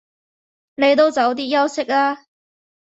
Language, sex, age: Cantonese, female, 19-29